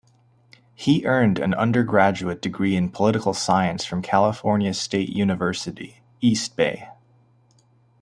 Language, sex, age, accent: English, male, 19-29, United States English